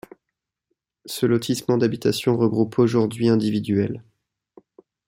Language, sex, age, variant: French, male, 19-29, Français de métropole